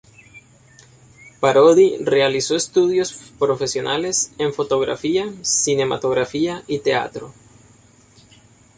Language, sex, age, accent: Spanish, male, 19-29, América central